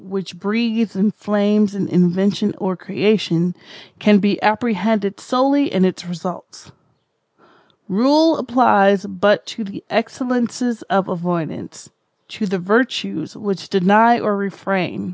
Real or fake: real